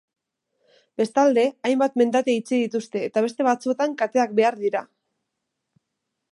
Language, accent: Basque, Mendebalekoa (Araba, Bizkaia, Gipuzkoako mendebaleko herri batzuk)